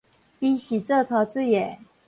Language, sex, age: Min Nan Chinese, female, 40-49